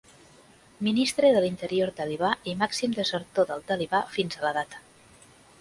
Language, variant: Catalan, Central